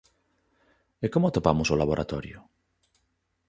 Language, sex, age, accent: Galician, male, 30-39, Normativo (estándar)